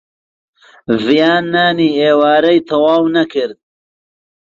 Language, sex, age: Central Kurdish, male, 30-39